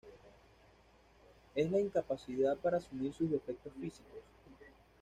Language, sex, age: Spanish, male, 19-29